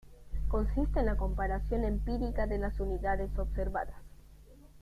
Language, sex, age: Spanish, male, under 19